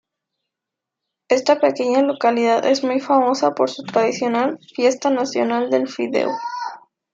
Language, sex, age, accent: Spanish, female, 19-29, México